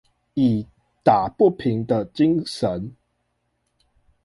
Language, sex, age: Chinese, male, 19-29